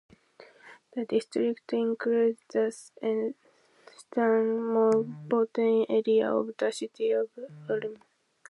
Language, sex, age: English, female, 19-29